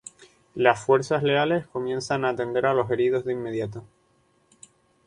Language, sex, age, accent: Spanish, male, 19-29, España: Islas Canarias